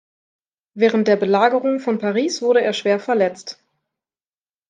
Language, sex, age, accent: German, female, 19-29, Deutschland Deutsch